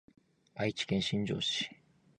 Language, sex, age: Japanese, male, 19-29